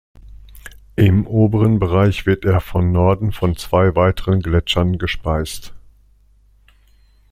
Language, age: German, 60-69